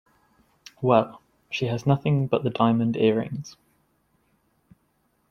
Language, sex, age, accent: English, male, 19-29, England English